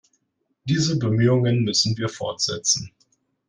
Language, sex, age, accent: German, male, 19-29, Deutschland Deutsch